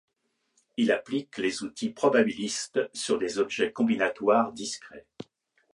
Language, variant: French, Français de métropole